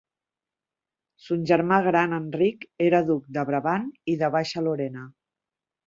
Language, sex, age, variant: Catalan, female, 40-49, Central